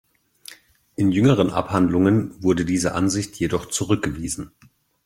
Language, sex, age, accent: German, male, 30-39, Deutschland Deutsch